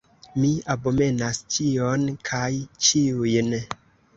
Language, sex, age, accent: Esperanto, female, 19-29, Internacia